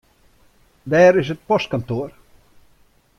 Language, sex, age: Western Frisian, male, 60-69